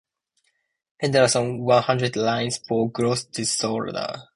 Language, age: English, 19-29